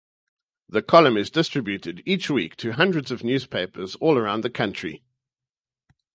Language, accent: English, Southern African (South Africa, Zimbabwe, Namibia)